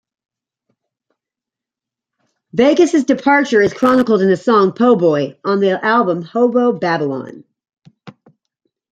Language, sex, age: English, female, 40-49